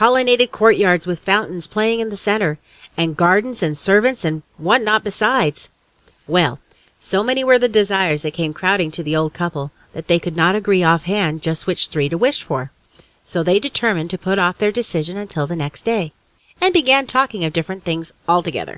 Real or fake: real